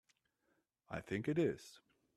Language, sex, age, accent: English, male, 30-39, England English